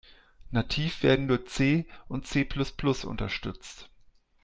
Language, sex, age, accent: German, male, 40-49, Deutschland Deutsch